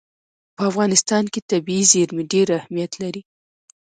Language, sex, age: Pashto, female, 19-29